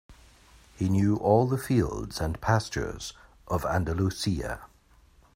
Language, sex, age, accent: English, male, 60-69, Scottish English